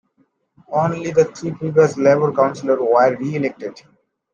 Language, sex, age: English, male, 19-29